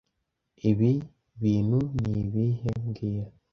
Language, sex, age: Kinyarwanda, male, under 19